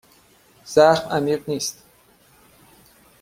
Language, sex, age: Persian, male, 30-39